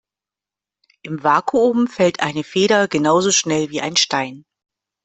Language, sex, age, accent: German, female, 50-59, Deutschland Deutsch